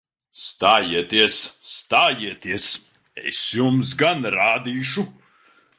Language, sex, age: Latvian, male, 30-39